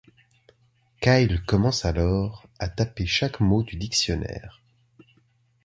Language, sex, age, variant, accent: French, male, 40-49, Français d'Europe, Français de Suisse